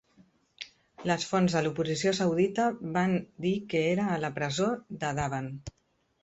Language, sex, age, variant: Catalan, female, 40-49, Central